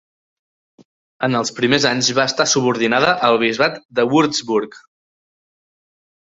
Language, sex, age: Catalan, male, 30-39